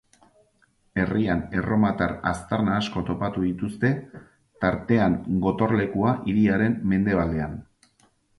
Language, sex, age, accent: Basque, male, 40-49, Erdialdekoa edo Nafarra (Gipuzkoa, Nafarroa)